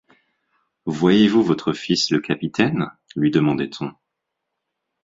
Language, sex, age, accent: French, male, 30-39, Français de Belgique